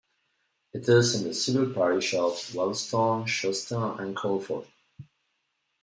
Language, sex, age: English, male, 50-59